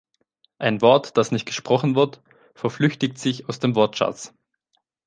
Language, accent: German, Deutschland Deutsch